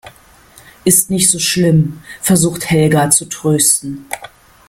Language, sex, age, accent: German, female, 50-59, Deutschland Deutsch